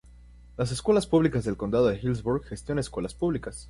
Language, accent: Spanish, México